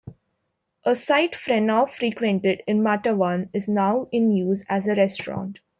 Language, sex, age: English, female, 19-29